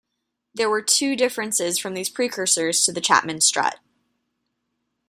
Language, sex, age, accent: English, female, 19-29, United States English